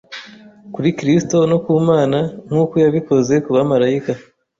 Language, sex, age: Kinyarwanda, male, 30-39